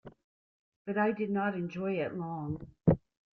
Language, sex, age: English, female, 50-59